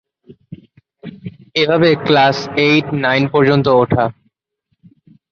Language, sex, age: Bengali, male, 19-29